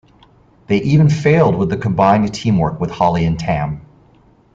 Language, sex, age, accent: English, male, 30-39, United States English